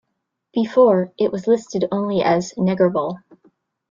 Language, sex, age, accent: English, female, 30-39, United States English